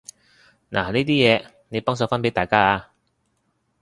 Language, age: Cantonese, 30-39